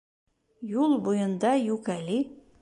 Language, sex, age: Bashkir, female, 50-59